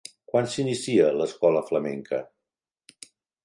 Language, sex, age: Catalan, male, 60-69